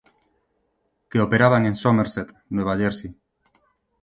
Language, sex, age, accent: Spanish, male, 30-39, España: Norte peninsular (Asturias, Castilla y León, Cantabria, País Vasco, Navarra, Aragón, La Rioja, Guadalajara, Cuenca)